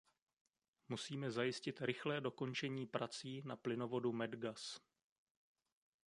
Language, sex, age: Czech, male, 30-39